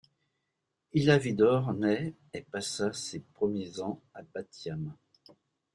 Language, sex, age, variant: French, male, 70-79, Français de métropole